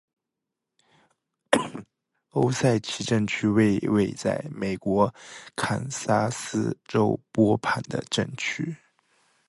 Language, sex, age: Chinese, male, 19-29